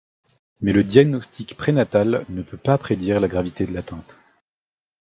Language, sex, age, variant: French, male, 19-29, Français de métropole